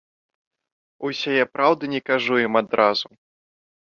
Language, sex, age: Belarusian, male, 19-29